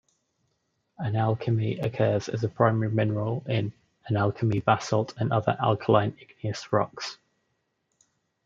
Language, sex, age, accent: English, male, 19-29, England English